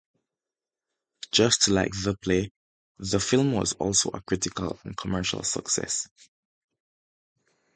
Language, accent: English, West Indies and Bermuda (Bahamas, Bermuda, Jamaica, Trinidad)